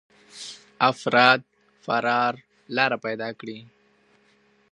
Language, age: Pashto, 19-29